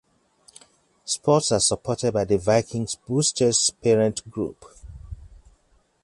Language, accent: English, Canadian English